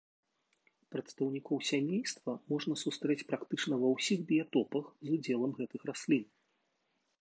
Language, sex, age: Belarusian, male, 40-49